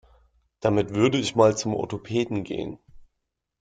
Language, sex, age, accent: German, male, 19-29, Deutschland Deutsch